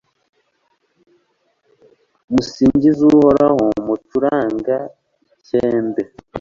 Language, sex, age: Kinyarwanda, male, 19-29